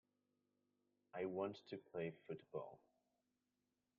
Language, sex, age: English, male, under 19